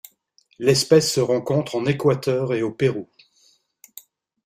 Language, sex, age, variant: French, male, 50-59, Français de métropole